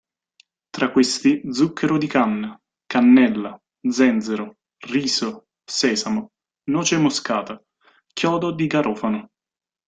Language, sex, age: Italian, male, 30-39